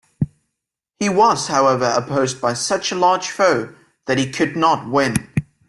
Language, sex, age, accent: English, male, 19-29, England English